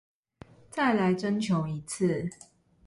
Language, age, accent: Chinese, 19-29, 出生地：高雄市